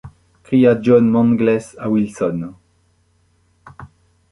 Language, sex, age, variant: French, male, 50-59, Français de métropole